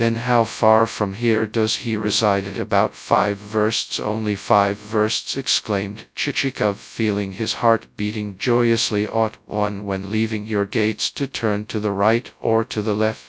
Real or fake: fake